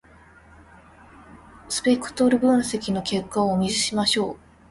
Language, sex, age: Japanese, female, 19-29